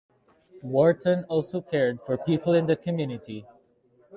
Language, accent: English, Filipino